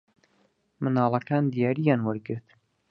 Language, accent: Central Kurdish, سۆرانی